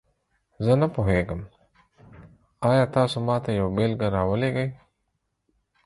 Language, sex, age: Pashto, male, 40-49